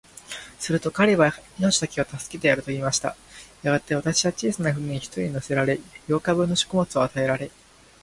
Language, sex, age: Japanese, male, 19-29